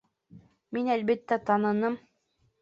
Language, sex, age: Bashkir, female, under 19